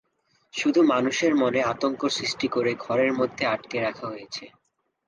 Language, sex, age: Bengali, male, 19-29